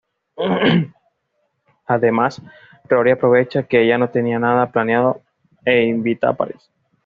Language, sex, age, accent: Spanish, male, 19-29, Caribe: Cuba, Venezuela, Puerto Rico, República Dominicana, Panamá, Colombia caribeña, México caribeño, Costa del golfo de México